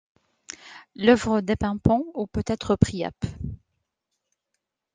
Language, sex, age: French, female, 19-29